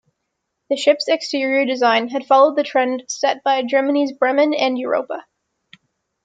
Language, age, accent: English, 19-29, United States English